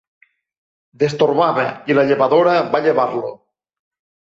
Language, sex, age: Catalan, male, 50-59